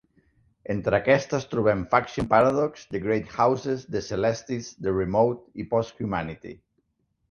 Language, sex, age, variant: Catalan, male, 40-49, Central